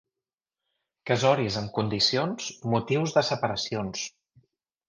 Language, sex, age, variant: Catalan, male, 40-49, Central